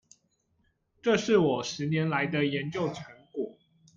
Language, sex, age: Chinese, male, 19-29